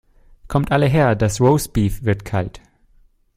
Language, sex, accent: German, male, Deutschland Deutsch